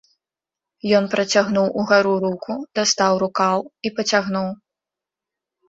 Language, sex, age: Belarusian, female, 19-29